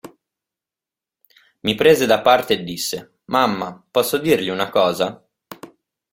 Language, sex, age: Italian, male, 19-29